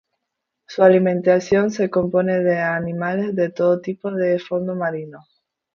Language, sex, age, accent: Spanish, female, 19-29, España: Islas Canarias